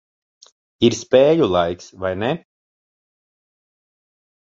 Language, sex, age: Latvian, male, 30-39